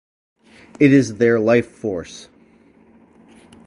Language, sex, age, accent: English, male, 40-49, Canadian English